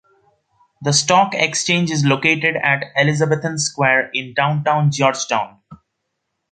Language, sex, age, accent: English, male, under 19, India and South Asia (India, Pakistan, Sri Lanka)